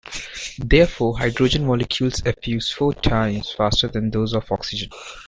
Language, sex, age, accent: English, male, 19-29, India and South Asia (India, Pakistan, Sri Lanka)